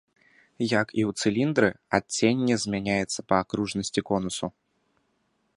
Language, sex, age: Belarusian, male, 19-29